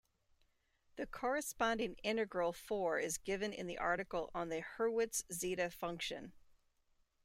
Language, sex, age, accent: English, female, 50-59, United States English